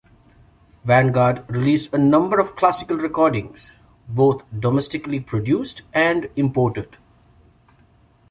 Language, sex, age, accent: English, male, 40-49, India and South Asia (India, Pakistan, Sri Lanka)